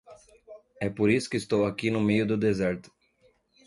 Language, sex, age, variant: Portuguese, male, 40-49, Portuguese (Brasil)